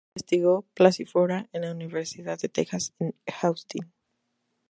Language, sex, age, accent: Spanish, female, 19-29, México